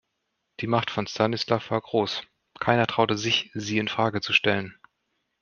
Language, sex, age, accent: German, male, 40-49, Deutschland Deutsch